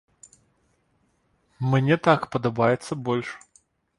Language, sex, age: Belarusian, male, 30-39